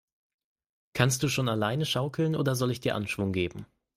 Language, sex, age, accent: German, male, 19-29, Deutschland Deutsch